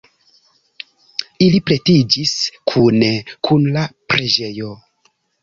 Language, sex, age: Esperanto, male, 19-29